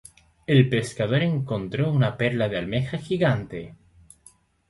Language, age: Spanish, 19-29